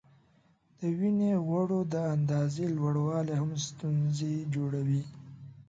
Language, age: Pashto, 19-29